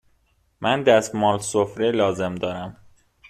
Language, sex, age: Persian, male, 19-29